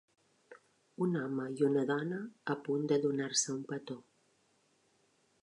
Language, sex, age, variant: Catalan, female, 40-49, Balear